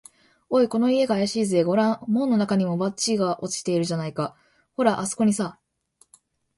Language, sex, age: Japanese, female, 19-29